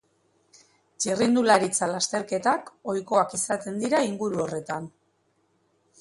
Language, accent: Basque, Mendebalekoa (Araba, Bizkaia, Gipuzkoako mendebaleko herri batzuk)